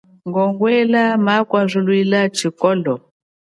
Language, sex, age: Chokwe, female, 40-49